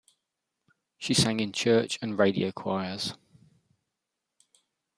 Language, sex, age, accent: English, male, 40-49, England English